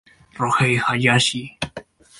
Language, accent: Spanish, Andino-Pacífico: Colombia, Perú, Ecuador, oeste de Bolivia y Venezuela andina